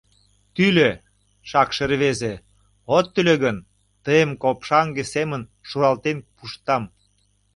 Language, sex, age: Mari, male, 60-69